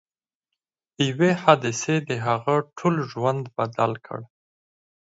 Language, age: Pashto, 30-39